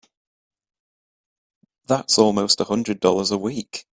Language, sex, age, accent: English, male, 19-29, England English